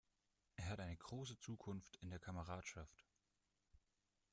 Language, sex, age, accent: German, male, 19-29, Deutschland Deutsch